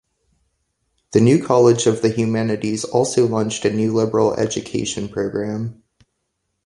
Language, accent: English, United States English